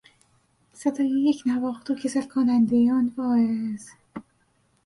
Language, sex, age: Persian, female, 40-49